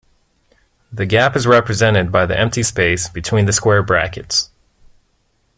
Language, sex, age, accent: English, male, 30-39, United States English